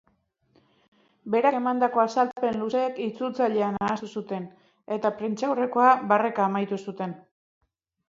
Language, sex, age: Basque, female, 40-49